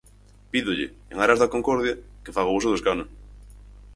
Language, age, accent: Galician, 19-29, Central (gheada)